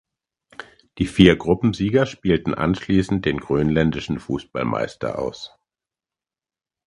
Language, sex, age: German, male, 50-59